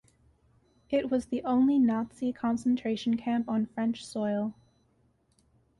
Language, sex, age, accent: English, female, 19-29, Canadian English